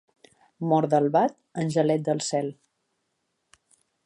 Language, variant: Catalan, Central